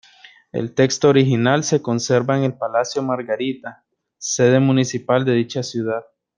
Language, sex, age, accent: Spanish, male, 19-29, América central